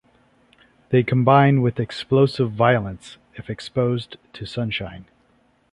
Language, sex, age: English, male, 30-39